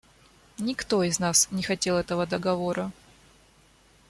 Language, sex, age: Russian, female, 19-29